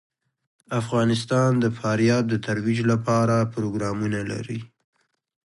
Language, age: Pashto, 30-39